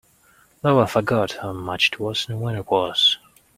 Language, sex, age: English, male, 19-29